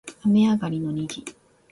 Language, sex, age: Japanese, female, 40-49